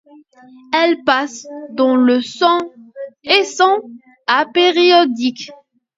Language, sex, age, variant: French, female, under 19, Français de métropole